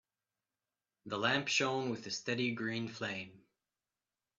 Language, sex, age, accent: English, male, 19-29, United States English